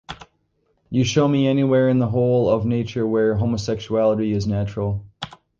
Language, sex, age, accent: English, male, 30-39, United States English